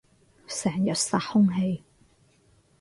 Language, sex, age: Cantonese, female, 30-39